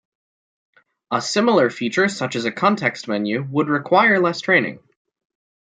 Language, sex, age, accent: English, male, under 19, United States English